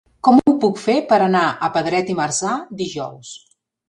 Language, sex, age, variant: Catalan, female, 40-49, Central